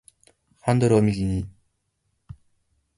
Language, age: Japanese, 19-29